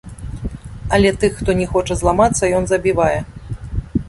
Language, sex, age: Belarusian, female, 40-49